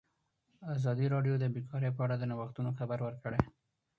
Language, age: Pashto, 19-29